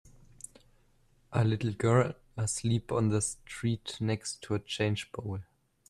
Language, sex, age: English, male, under 19